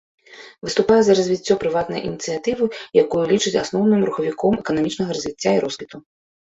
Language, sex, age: Belarusian, female, 30-39